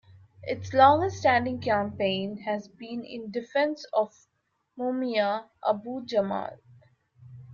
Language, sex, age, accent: English, female, 30-39, India and South Asia (India, Pakistan, Sri Lanka)